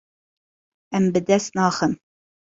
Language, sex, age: Kurdish, female, 30-39